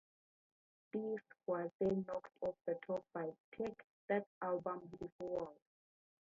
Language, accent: English, United States English